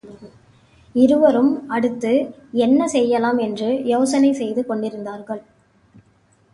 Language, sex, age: Tamil, female, 19-29